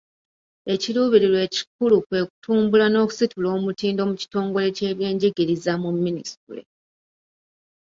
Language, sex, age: Ganda, female, 30-39